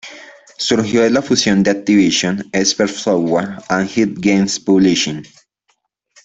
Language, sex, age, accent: Spanish, male, 19-29, Andino-Pacífico: Colombia, Perú, Ecuador, oeste de Bolivia y Venezuela andina